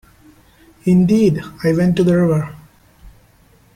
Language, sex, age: English, male, 19-29